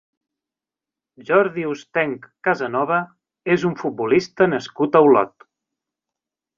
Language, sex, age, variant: Catalan, male, 30-39, Central